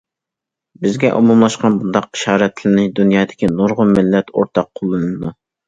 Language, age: Uyghur, under 19